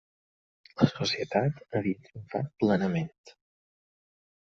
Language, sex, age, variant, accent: Catalan, male, 30-39, Balear, mallorquí